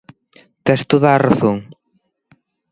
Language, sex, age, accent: Galician, male, 30-39, Normativo (estándar)